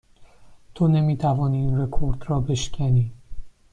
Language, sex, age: Persian, male, 19-29